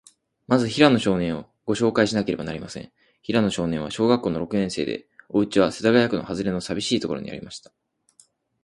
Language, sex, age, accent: Japanese, male, 19-29, 標準